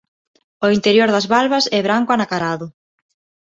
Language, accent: Galician, Neofalante